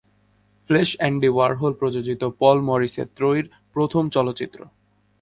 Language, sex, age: Bengali, male, 19-29